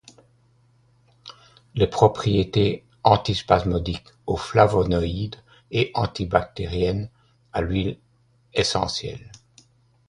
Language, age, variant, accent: French, 60-69, Français d'Europe, Français de Belgique